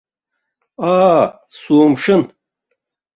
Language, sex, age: Abkhazian, male, 60-69